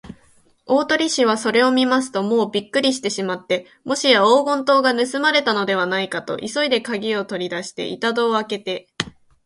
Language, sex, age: Japanese, female, 19-29